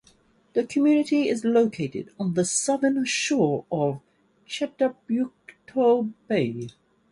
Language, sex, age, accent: English, male, 30-39, England English